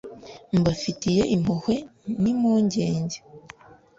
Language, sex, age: Kinyarwanda, female, 19-29